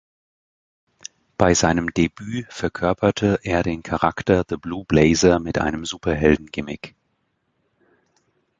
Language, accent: German, Deutschland Deutsch